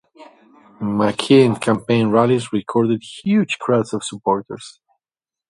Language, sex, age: English, male, 30-39